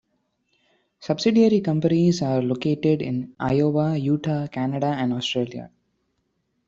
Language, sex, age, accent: English, male, 19-29, India and South Asia (India, Pakistan, Sri Lanka)